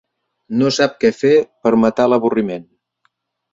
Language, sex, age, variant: Catalan, male, 60-69, Central